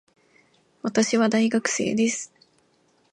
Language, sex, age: Japanese, female, 19-29